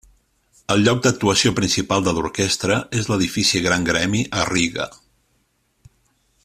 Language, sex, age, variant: Catalan, male, 50-59, Central